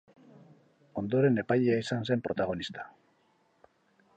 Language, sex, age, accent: Basque, male, 50-59, Mendebalekoa (Araba, Bizkaia, Gipuzkoako mendebaleko herri batzuk)